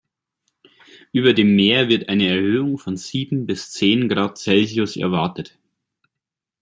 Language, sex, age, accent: German, male, 30-39, Deutschland Deutsch